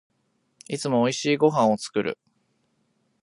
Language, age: Japanese, 19-29